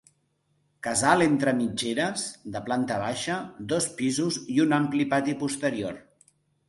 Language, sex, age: Catalan, male, 40-49